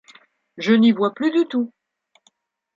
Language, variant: French, Français de métropole